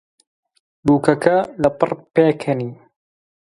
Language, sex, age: Central Kurdish, male, 19-29